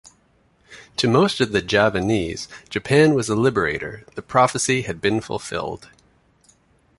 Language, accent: English, Canadian English